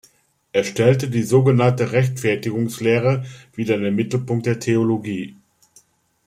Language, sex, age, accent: German, male, 50-59, Deutschland Deutsch